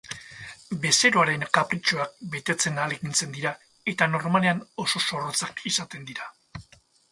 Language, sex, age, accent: Basque, male, 60-69, Mendebalekoa (Araba, Bizkaia, Gipuzkoako mendebaleko herri batzuk)